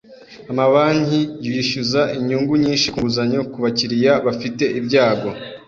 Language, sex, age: Kinyarwanda, male, 19-29